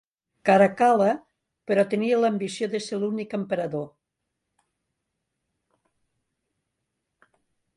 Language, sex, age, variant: Catalan, female, 60-69, Nord-Occidental